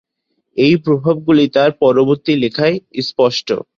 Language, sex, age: Bengali, male, under 19